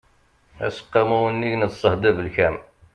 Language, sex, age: Kabyle, male, 40-49